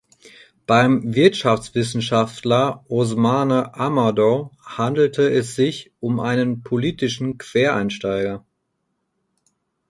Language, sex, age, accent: German, male, 30-39, Deutschland Deutsch